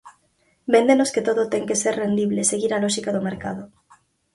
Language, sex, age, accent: Galician, female, 19-29, Normativo (estándar)